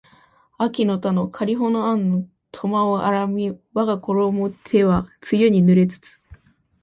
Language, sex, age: Japanese, female, 19-29